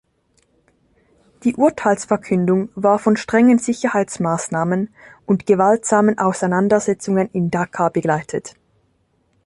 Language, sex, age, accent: German, female, 19-29, Schweizerdeutsch